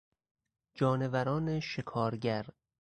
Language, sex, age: Persian, male, 30-39